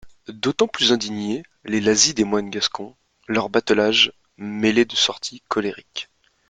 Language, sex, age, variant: French, male, 19-29, Français de métropole